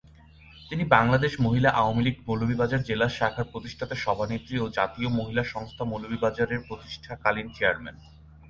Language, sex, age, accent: Bengali, male, 19-29, Bangladeshi